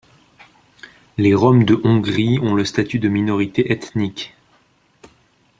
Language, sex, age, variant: French, male, 19-29, Français de métropole